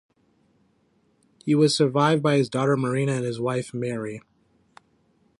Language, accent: English, United States English